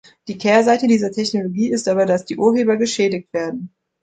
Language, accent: German, Deutschland Deutsch